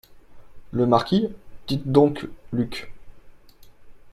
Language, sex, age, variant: French, male, 30-39, Français de métropole